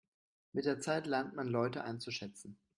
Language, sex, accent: German, male, Deutschland Deutsch